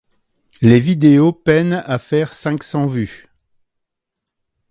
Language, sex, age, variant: French, male, 60-69, Français de métropole